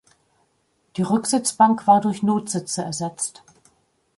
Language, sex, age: German, female, 50-59